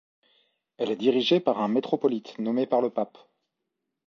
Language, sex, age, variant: French, male, 30-39, Français de métropole